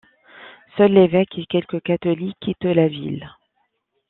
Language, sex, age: French, female, 19-29